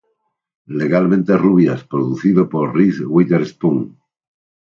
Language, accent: Spanish, España: Sur peninsular (Andalucia, Extremadura, Murcia)